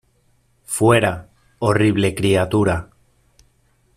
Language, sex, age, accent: Spanish, male, 40-49, España: Norte peninsular (Asturias, Castilla y León, Cantabria, País Vasco, Navarra, Aragón, La Rioja, Guadalajara, Cuenca)